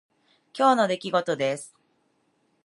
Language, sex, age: Japanese, female, 19-29